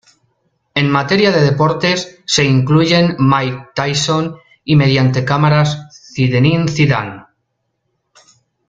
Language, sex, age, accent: Spanish, male, 40-49, España: Centro-Sur peninsular (Madrid, Toledo, Castilla-La Mancha)